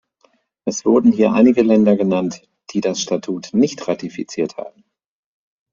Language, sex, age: German, male, 50-59